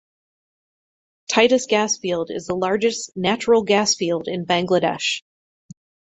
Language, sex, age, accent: English, female, 40-49, United States English